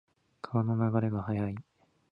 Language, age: Japanese, 19-29